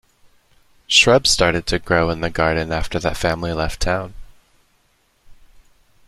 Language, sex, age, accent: English, male, 19-29, United States English